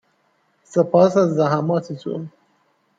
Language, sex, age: Persian, male, 19-29